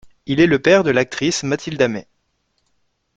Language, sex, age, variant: French, male, 30-39, Français de métropole